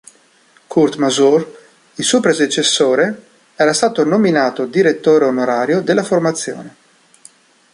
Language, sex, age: Italian, male, 40-49